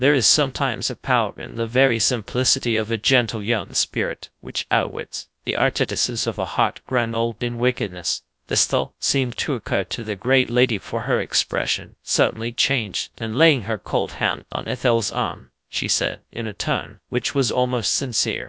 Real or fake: fake